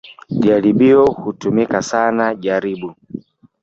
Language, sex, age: Swahili, male, 19-29